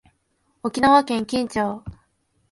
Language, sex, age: Japanese, female, 19-29